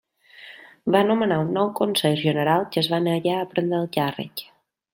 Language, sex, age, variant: Catalan, female, 19-29, Balear